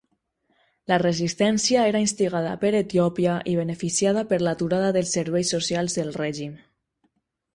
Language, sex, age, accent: Catalan, female, under 19, valencià